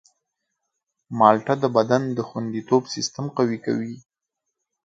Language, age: Pashto, 19-29